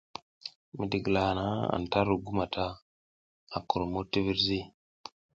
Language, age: South Giziga, 19-29